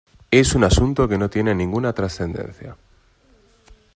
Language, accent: Spanish, España: Norte peninsular (Asturias, Castilla y León, Cantabria, País Vasco, Navarra, Aragón, La Rioja, Guadalajara, Cuenca)